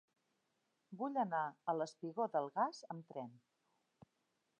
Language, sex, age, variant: Catalan, female, 60-69, Central